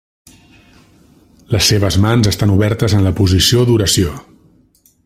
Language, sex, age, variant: Catalan, male, 40-49, Central